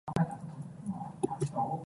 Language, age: Cantonese, 19-29